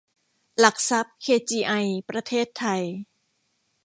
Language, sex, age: Thai, female, 50-59